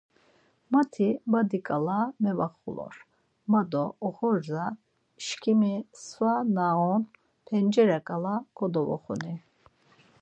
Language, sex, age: Laz, female, 50-59